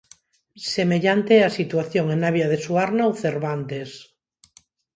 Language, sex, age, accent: Galician, female, 50-59, Neofalante